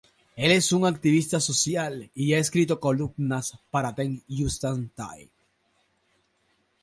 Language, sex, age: Spanish, male, 30-39